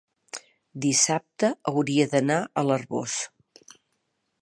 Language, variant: Catalan, Central